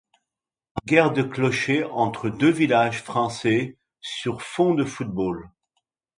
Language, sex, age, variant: French, male, 60-69, Français de métropole